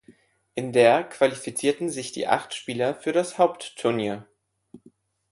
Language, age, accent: German, 19-29, Deutschland Deutsch